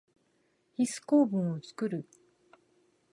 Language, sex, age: Japanese, female, 50-59